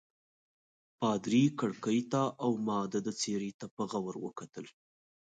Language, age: Pashto, 19-29